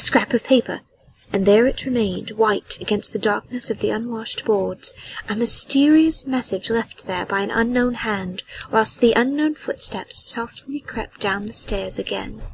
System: none